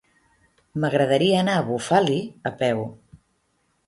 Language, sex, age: Catalan, female, 30-39